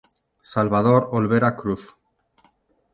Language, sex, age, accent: Spanish, male, 30-39, España: Norte peninsular (Asturias, Castilla y León, Cantabria, País Vasco, Navarra, Aragón, La Rioja, Guadalajara, Cuenca)